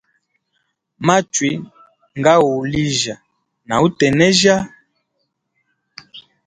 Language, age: Hemba, 30-39